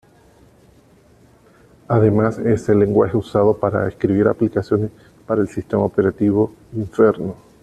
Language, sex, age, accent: Spanish, male, 30-39, Caribe: Cuba, Venezuela, Puerto Rico, República Dominicana, Panamá, Colombia caribeña, México caribeño, Costa del golfo de México